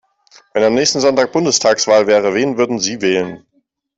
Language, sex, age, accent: German, male, 30-39, Deutschland Deutsch